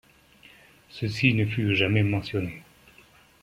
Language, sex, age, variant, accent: French, male, 30-39, Français d'Europe, Français de Belgique